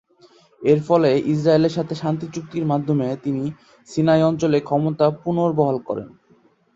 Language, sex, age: Bengali, male, 19-29